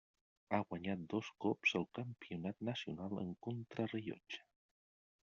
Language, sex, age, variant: Catalan, male, 40-49, Nord-Occidental